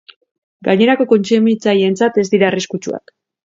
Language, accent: Basque, Mendebalekoa (Araba, Bizkaia, Gipuzkoako mendebaleko herri batzuk)